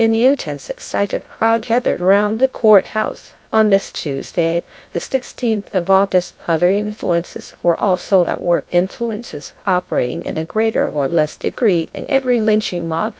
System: TTS, GlowTTS